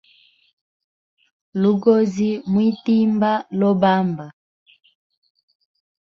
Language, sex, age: Hemba, female, 30-39